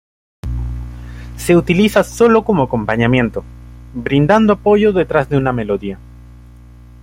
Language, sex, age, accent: Spanish, male, 19-29, Andino-Pacífico: Colombia, Perú, Ecuador, oeste de Bolivia y Venezuela andina